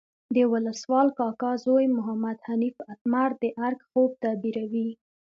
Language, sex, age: Pashto, female, 19-29